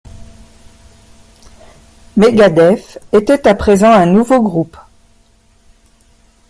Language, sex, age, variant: French, female, 50-59, Français de métropole